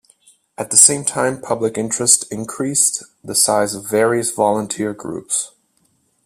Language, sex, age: English, male, 19-29